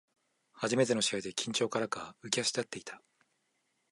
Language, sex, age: Japanese, male, 19-29